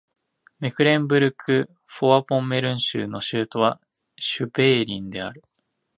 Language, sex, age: Japanese, male, 19-29